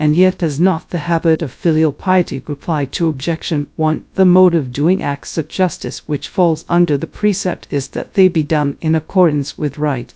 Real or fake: fake